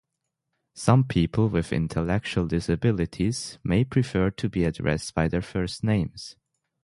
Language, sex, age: English, male, under 19